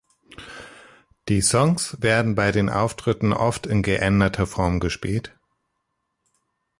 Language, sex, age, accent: German, male, 30-39, Deutschland Deutsch